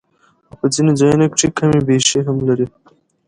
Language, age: Pashto, 19-29